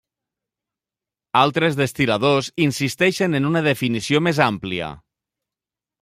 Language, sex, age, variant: Catalan, male, 40-49, Nord-Occidental